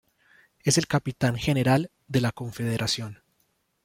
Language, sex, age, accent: Spanish, male, 19-29, Andino-Pacífico: Colombia, Perú, Ecuador, oeste de Bolivia y Venezuela andina